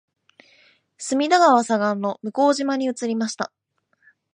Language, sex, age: Japanese, female, 19-29